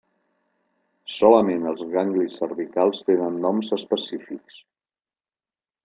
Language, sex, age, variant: Catalan, male, 60-69, Central